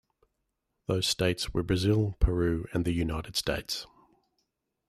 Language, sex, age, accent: English, male, 40-49, Australian English